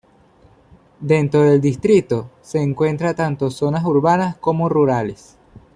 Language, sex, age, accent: Spanish, male, 19-29, Caribe: Cuba, Venezuela, Puerto Rico, República Dominicana, Panamá, Colombia caribeña, México caribeño, Costa del golfo de México